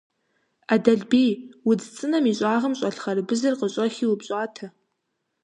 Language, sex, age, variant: Kabardian, female, 19-29, Адыгэбзэ (Къэбэрдей, Кирил, псоми зэдай)